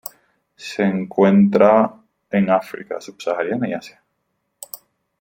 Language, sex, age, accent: Spanish, male, 30-39, España: Sur peninsular (Andalucia, Extremadura, Murcia)